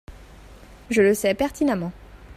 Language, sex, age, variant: French, female, 19-29, Français de métropole